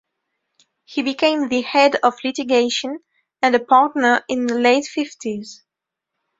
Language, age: English, 19-29